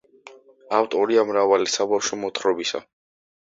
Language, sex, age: Georgian, male, 19-29